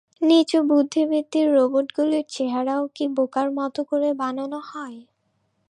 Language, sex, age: Bengali, female, 19-29